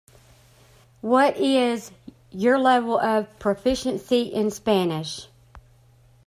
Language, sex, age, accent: English, female, 40-49, United States English